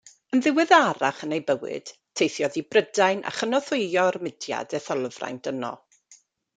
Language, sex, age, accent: Welsh, female, 40-49, Y Deyrnas Unedig Cymraeg